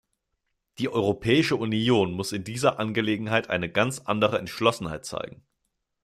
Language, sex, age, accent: German, male, 19-29, Deutschland Deutsch